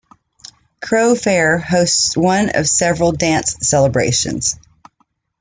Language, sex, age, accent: English, female, 50-59, United States English